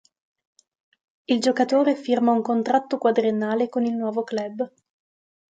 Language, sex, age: Italian, female, 19-29